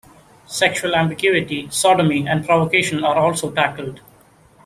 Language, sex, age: English, male, 19-29